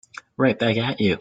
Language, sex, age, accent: English, male, 19-29, United States English